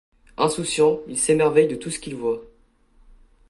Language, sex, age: French, male, 19-29